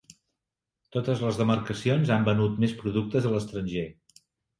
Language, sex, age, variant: Catalan, male, 50-59, Central